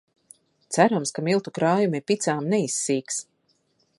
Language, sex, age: Latvian, female, 30-39